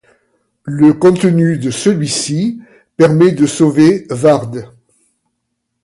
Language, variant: French, Français de métropole